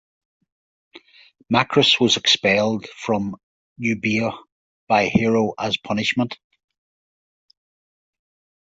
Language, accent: English, Irish English